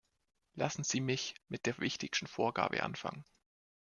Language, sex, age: German, male, 19-29